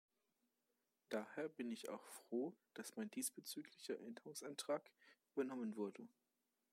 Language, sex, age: German, male, 19-29